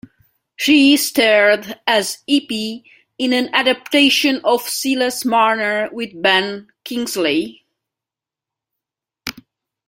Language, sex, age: English, female, 30-39